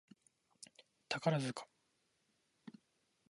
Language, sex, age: Japanese, male, 19-29